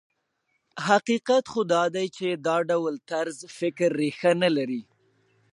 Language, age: Pashto, 19-29